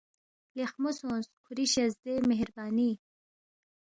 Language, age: Balti, 19-29